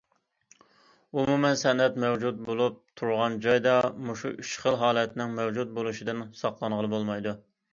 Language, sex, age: Uyghur, female, 30-39